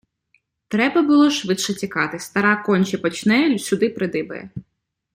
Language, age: Ukrainian, 19-29